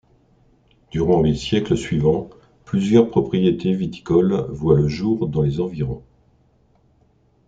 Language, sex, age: French, male, 60-69